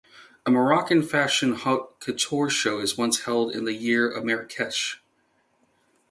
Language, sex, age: English, male, 19-29